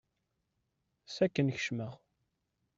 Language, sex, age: Kabyle, male, 30-39